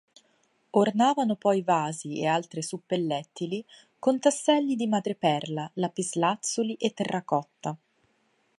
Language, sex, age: Italian, female, 19-29